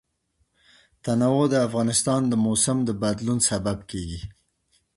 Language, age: Pashto, 30-39